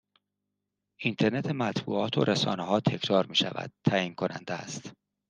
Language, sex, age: Persian, male, 50-59